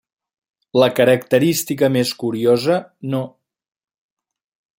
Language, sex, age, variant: Catalan, male, 50-59, Central